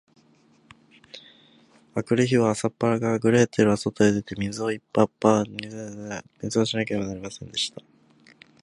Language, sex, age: Japanese, male, 19-29